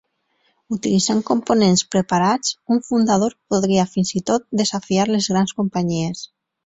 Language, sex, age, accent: Catalan, female, 40-49, valencià